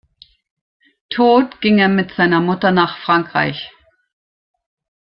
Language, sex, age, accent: German, female, 60-69, Deutschland Deutsch